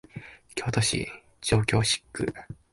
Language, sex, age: Japanese, male, under 19